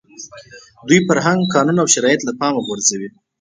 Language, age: Pashto, 19-29